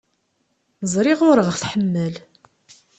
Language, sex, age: Kabyle, female, 30-39